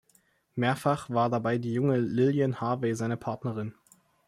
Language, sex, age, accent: German, male, 19-29, Deutschland Deutsch